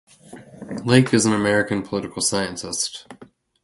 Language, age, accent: English, 30-39, United States English